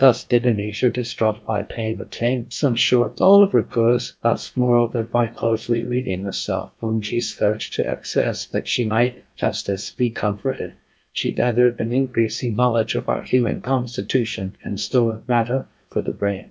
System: TTS, GlowTTS